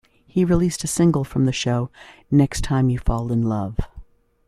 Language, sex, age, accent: English, female, 50-59, United States English